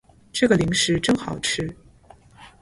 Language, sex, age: Chinese, female, 19-29